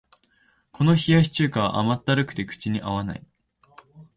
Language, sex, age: Japanese, male, 19-29